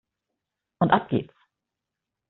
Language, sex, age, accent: German, female, 50-59, Deutschland Deutsch